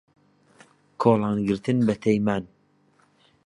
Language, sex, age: Central Kurdish, male, 30-39